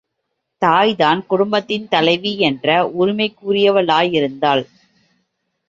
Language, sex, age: Tamil, female, 30-39